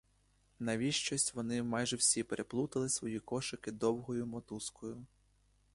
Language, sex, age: Ukrainian, male, 19-29